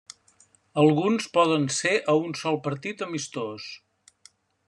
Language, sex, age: Catalan, male, 70-79